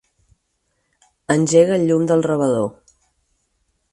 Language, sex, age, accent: Catalan, female, 40-49, estàndard